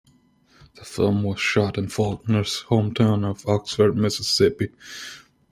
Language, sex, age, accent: English, male, 19-29, United States English